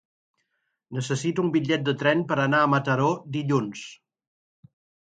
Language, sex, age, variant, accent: Catalan, male, 60-69, Central, central